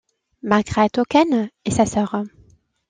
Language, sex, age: French, female, 30-39